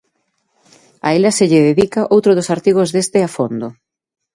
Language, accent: Galician, Normativo (estándar)